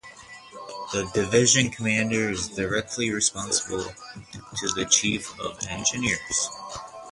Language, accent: English, Canadian English